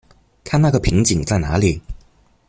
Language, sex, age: Chinese, male, under 19